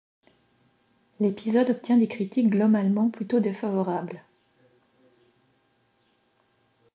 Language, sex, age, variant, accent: French, female, 40-49, Français d'Europe, Français de Suisse